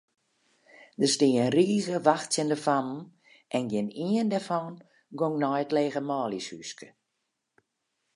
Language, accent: Western Frisian, Klaaifrysk